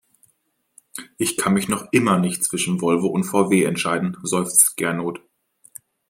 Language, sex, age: German, male, 19-29